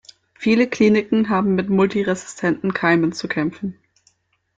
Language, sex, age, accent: German, female, 19-29, Deutschland Deutsch